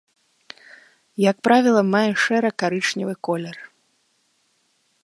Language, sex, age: Belarusian, female, 30-39